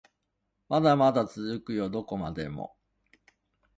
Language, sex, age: Japanese, male, 60-69